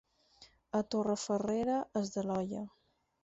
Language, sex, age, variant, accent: Catalan, female, 19-29, Balear, menorquí